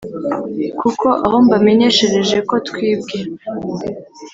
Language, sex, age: Kinyarwanda, female, 19-29